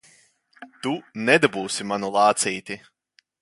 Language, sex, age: Latvian, male, 19-29